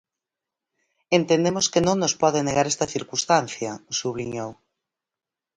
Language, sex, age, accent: Galician, female, 40-49, Oriental (común en zona oriental)